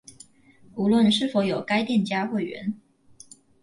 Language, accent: Chinese, 出生地：臺北市